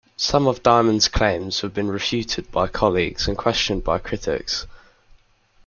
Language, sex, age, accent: English, male, under 19, England English